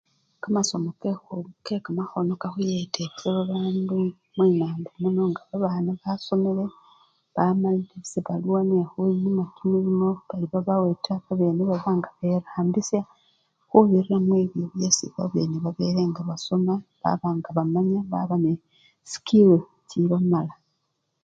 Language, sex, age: Luyia, female, 30-39